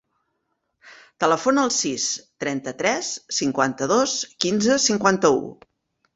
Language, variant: Catalan, Central